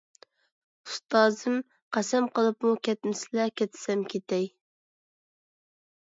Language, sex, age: Uyghur, female, under 19